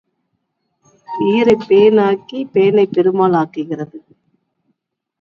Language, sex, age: Tamil, female, 40-49